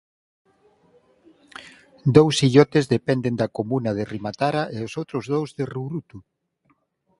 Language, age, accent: Galician, 50-59, Normativo (estándar)